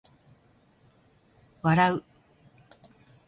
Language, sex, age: Japanese, female, 60-69